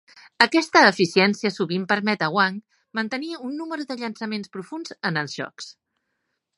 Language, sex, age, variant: Catalan, female, 40-49, Central